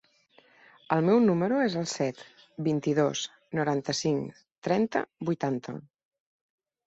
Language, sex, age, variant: Catalan, female, 40-49, Central